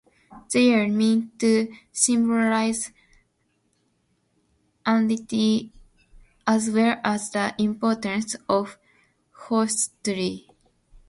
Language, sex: English, female